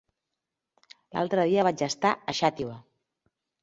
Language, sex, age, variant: Catalan, female, 40-49, Central